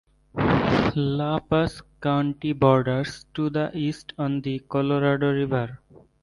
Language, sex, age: English, male, 19-29